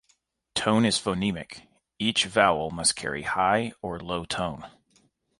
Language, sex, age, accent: English, male, 30-39, United States English